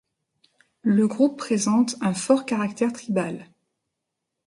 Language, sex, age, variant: French, female, 30-39, Français de métropole